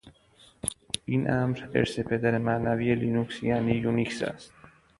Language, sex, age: Persian, male, 19-29